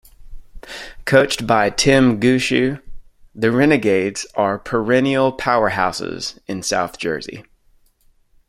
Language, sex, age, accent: English, male, 30-39, United States English